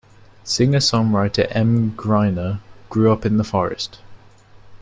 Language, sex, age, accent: English, male, under 19, England English